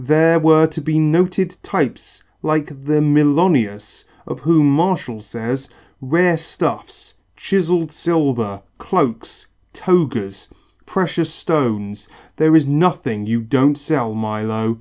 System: none